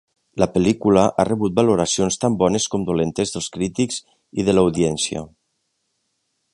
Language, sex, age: Catalan, male, 40-49